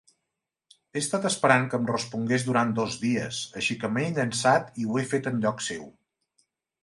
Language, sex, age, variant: Catalan, male, 40-49, Central